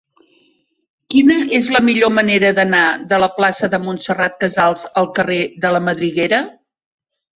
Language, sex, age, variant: Catalan, female, 50-59, Central